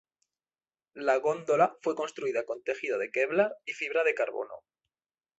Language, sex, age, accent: Spanish, male, 19-29, España: Norte peninsular (Asturias, Castilla y León, Cantabria, País Vasco, Navarra, Aragón, La Rioja, Guadalajara, Cuenca)